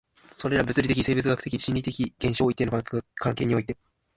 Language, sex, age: Japanese, male, 19-29